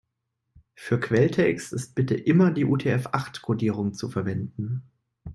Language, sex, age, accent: German, male, 19-29, Deutschland Deutsch